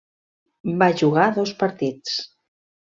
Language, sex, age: Catalan, female, 50-59